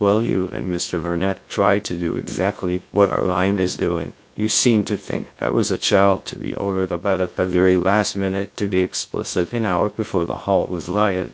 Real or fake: fake